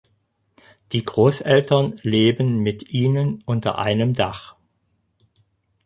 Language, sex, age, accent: German, male, 50-59, Deutschland Deutsch